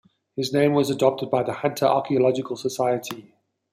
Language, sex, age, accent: English, female, 40-49, Southern African (South Africa, Zimbabwe, Namibia)